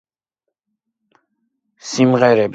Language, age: Georgian, under 19